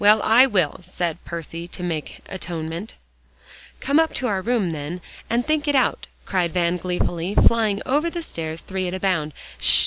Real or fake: real